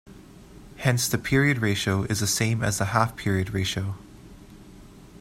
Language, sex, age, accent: English, male, 19-29, Canadian English